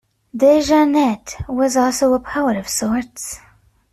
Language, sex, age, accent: English, female, 19-29, United States English